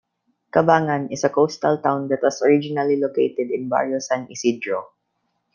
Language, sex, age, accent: English, male, under 19, Filipino